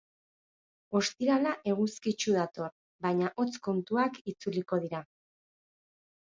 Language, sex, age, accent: Basque, female, 30-39, Batua